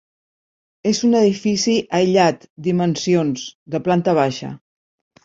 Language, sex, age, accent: Catalan, female, 50-59, Barceloní